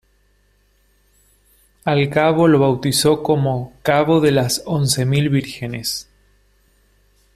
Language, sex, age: Spanish, male, 30-39